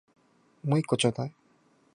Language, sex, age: Japanese, male, 19-29